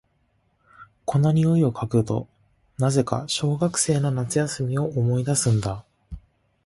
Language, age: Japanese, 19-29